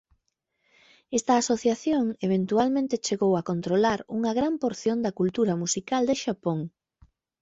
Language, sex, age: Galician, female, 30-39